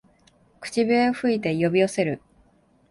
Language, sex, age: Japanese, female, 19-29